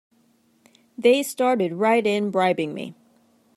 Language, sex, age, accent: English, female, 30-39, United States English